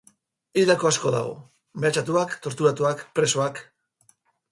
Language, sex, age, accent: Basque, male, 50-59, Mendebalekoa (Araba, Bizkaia, Gipuzkoako mendebaleko herri batzuk)